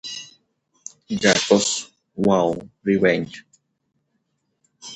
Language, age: English, 30-39